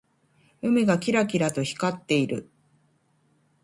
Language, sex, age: Japanese, female, 40-49